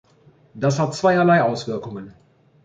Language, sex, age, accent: German, male, 40-49, Deutschland Deutsch